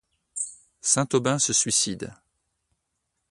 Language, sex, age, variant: French, male, 30-39, Français de métropole